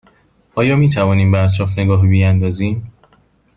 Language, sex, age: Persian, male, 19-29